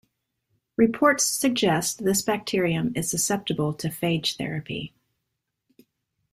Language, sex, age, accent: English, female, 30-39, United States English